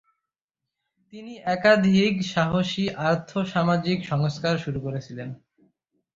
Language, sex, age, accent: Bengali, male, under 19, চলিত